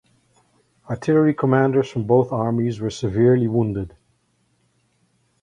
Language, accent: English, United States English